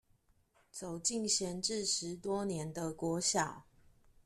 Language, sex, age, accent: Chinese, female, 40-49, 出生地：臺南市